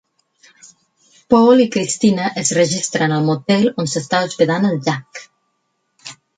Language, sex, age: Catalan, female, 50-59